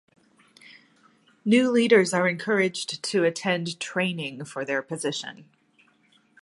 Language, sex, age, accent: English, female, 40-49, United States English